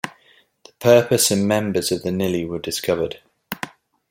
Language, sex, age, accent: English, male, 40-49, England English